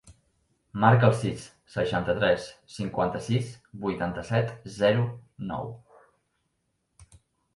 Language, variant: Catalan, Central